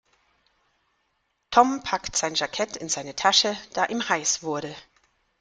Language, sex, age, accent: German, female, 40-49, Deutschland Deutsch